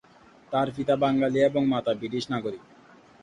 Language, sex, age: Bengali, male, 19-29